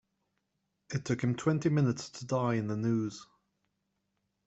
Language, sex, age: English, male, 30-39